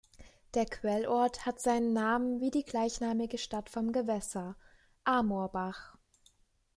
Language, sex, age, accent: German, female, 19-29, Deutschland Deutsch